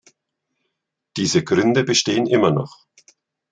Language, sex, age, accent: German, male, 50-59, Österreichisches Deutsch